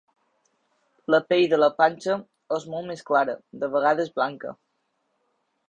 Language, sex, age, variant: Catalan, male, under 19, Balear